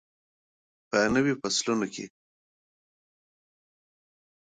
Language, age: Pashto, 40-49